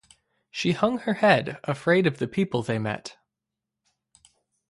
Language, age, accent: English, 19-29, United States English; midwest